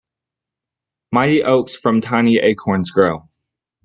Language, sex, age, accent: English, male, 19-29, United States English